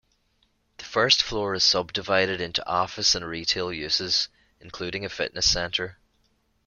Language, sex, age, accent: English, male, 30-39, Irish English